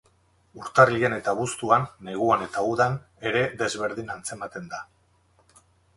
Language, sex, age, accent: Basque, male, 50-59, Erdialdekoa edo Nafarra (Gipuzkoa, Nafarroa)